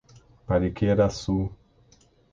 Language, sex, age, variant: Portuguese, male, 30-39, Portuguese (Brasil)